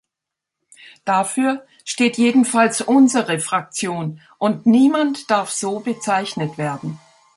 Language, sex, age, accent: German, female, 70-79, Deutschland Deutsch